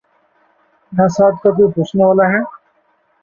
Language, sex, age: Urdu, male, 19-29